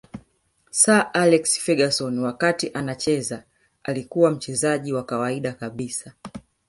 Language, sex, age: Swahili, female, 40-49